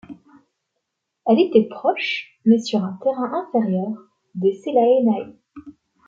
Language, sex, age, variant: French, female, 19-29, Français de métropole